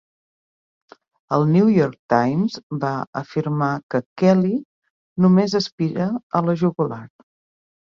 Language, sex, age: Catalan, female, 40-49